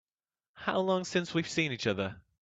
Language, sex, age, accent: English, male, 19-29, England English